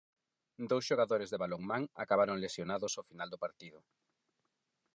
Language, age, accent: Galician, 40-49, Normativo (estándar); Neofalante